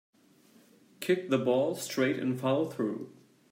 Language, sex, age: English, male, 30-39